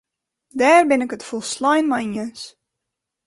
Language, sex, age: Western Frisian, female, 30-39